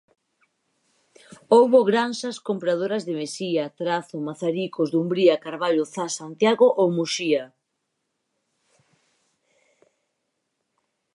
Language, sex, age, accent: Galician, female, 30-39, Normativo (estándar)